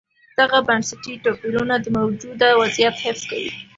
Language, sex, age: Pashto, female, under 19